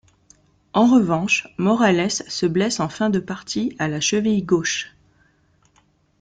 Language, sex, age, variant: French, female, 30-39, Français de métropole